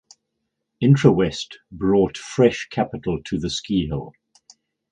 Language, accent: English, England English